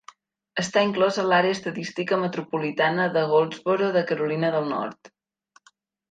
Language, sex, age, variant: Catalan, female, 19-29, Central